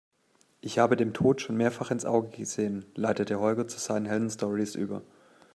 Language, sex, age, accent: German, male, 19-29, Deutschland Deutsch